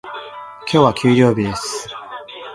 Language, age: Japanese, 19-29